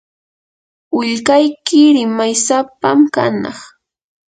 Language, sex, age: Yanahuanca Pasco Quechua, female, 30-39